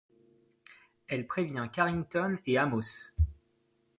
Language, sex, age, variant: French, male, 30-39, Français de métropole